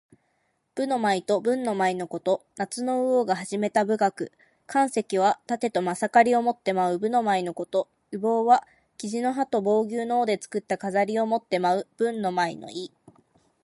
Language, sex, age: Japanese, female, under 19